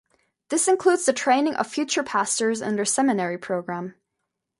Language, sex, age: English, female, under 19